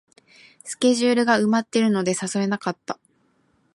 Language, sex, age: Japanese, female, 19-29